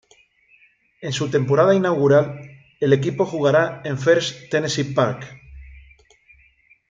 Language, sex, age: Spanish, male, 50-59